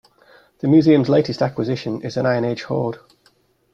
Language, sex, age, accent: English, male, 40-49, England English